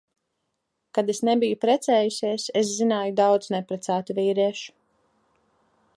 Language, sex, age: Latvian, female, 19-29